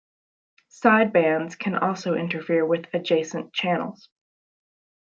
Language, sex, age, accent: English, female, 19-29, United States English